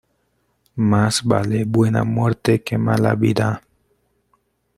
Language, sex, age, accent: Spanish, male, 19-29, Andino-Pacífico: Colombia, Perú, Ecuador, oeste de Bolivia y Venezuela andina